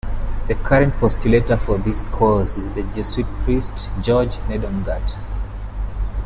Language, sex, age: English, male, 19-29